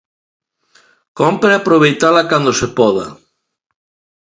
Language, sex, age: Galician, male, 50-59